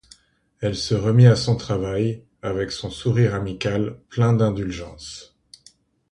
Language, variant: French, Français d'Europe